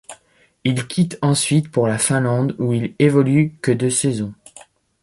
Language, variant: French, Français de métropole